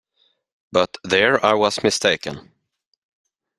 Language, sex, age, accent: English, male, 19-29, England English